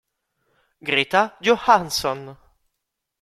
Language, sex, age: Italian, male, 30-39